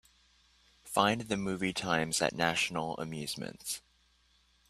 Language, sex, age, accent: English, male, 19-29, United States English